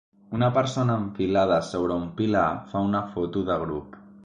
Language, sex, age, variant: Catalan, male, 19-29, Central